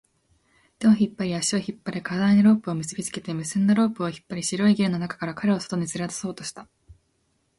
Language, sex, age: Japanese, female, 19-29